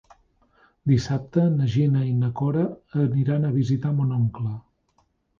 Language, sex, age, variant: Catalan, male, 40-49, Nord-Occidental